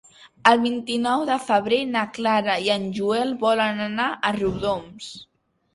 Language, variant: Catalan, Central